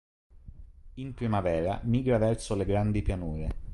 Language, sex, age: Italian, male, 30-39